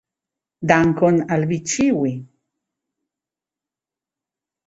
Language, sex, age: Esperanto, female, 50-59